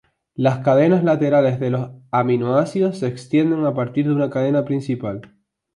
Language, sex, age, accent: Spanish, male, 19-29, España: Sur peninsular (Andalucia, Extremadura, Murcia)